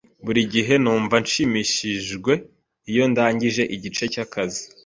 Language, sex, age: Kinyarwanda, female, 19-29